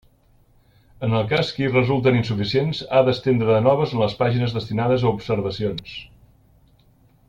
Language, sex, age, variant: Catalan, male, 60-69, Central